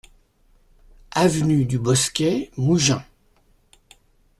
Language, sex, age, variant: French, male, 60-69, Français de métropole